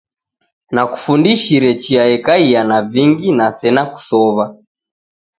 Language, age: Taita, 19-29